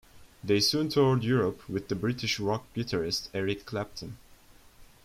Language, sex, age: English, male, 19-29